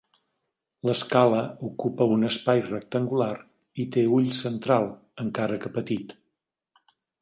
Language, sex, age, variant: Catalan, male, 60-69, Nord-Occidental